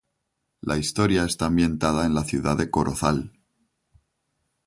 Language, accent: Spanish, España: Centro-Sur peninsular (Madrid, Toledo, Castilla-La Mancha)